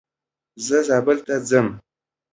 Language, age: Pashto, under 19